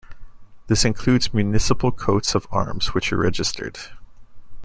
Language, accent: English, United States English